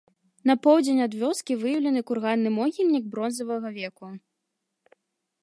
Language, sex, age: Belarusian, female, 19-29